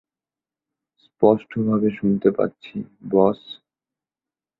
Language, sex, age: Bengali, male, 19-29